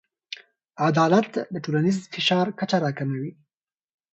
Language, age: Pashto, 19-29